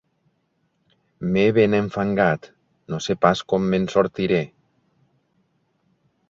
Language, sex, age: Catalan, male, 50-59